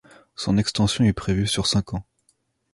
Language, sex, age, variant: French, male, 19-29, Français de métropole